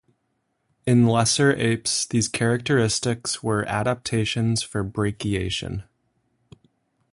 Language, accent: English, United States English